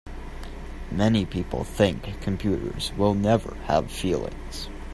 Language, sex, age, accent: English, male, under 19, United States English